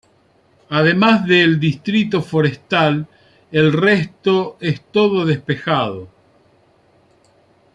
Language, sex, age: Spanish, male, 50-59